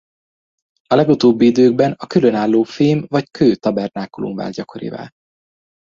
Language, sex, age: Hungarian, male, 30-39